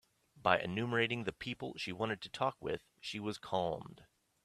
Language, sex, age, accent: English, male, 40-49, United States English